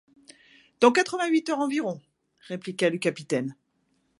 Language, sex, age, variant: French, female, 50-59, Français de métropole